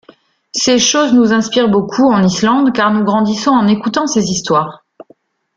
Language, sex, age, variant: French, female, 40-49, Français de métropole